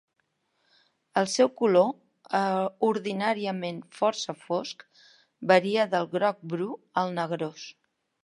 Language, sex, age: Catalan, female, 60-69